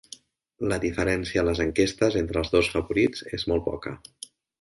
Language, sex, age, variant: Catalan, male, 50-59, Central